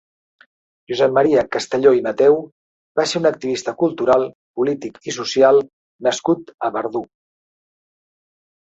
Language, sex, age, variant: Catalan, male, 60-69, Central